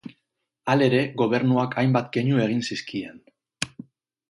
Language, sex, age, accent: Basque, male, 30-39, Mendebalekoa (Araba, Bizkaia, Gipuzkoako mendebaleko herri batzuk)